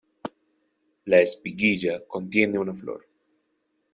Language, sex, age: Spanish, male, 19-29